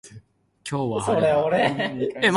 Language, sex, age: Japanese, male, under 19